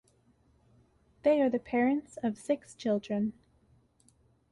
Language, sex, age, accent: English, female, 19-29, Canadian English